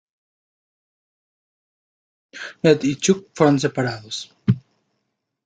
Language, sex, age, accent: Spanish, male, 19-29, México